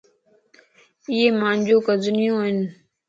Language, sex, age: Lasi, female, 19-29